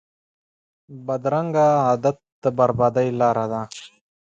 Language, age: Pashto, 19-29